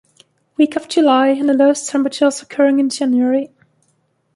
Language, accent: English, England English